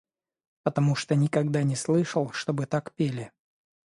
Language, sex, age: Russian, male, 30-39